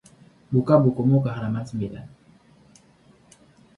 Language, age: Indonesian, 19-29